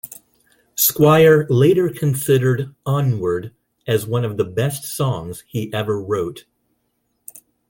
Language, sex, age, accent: English, male, 40-49, United States English